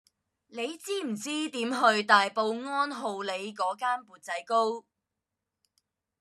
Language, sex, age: Cantonese, female, 30-39